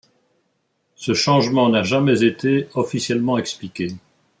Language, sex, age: French, male, 80-89